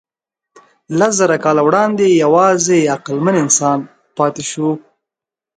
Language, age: Pashto, 19-29